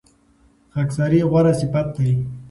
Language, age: Pashto, under 19